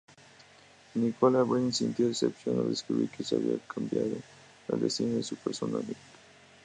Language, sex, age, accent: Spanish, male, 19-29, México